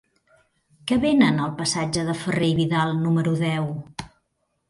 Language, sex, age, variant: Catalan, male, 60-69, Central